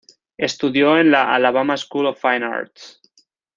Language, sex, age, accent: Spanish, male, 19-29, España: Norte peninsular (Asturias, Castilla y León, Cantabria, País Vasco, Navarra, Aragón, La Rioja, Guadalajara, Cuenca)